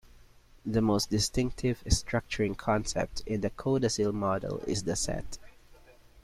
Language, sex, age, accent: English, male, 19-29, Filipino